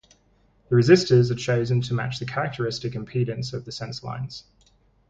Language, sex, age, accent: English, male, 19-29, Australian English